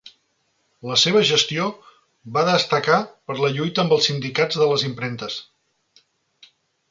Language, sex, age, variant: Catalan, male, 40-49, Central